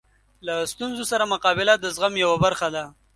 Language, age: Pashto, 19-29